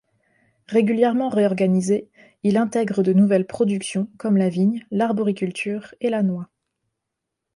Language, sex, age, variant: French, female, 19-29, Français de métropole